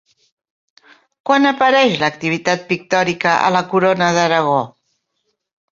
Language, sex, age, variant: Catalan, female, 60-69, Central